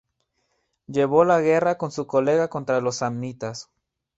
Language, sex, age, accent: Spanish, male, 19-29, México